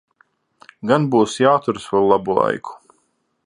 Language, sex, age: Latvian, male, 30-39